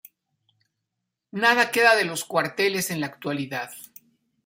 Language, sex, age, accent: Spanish, male, 50-59, México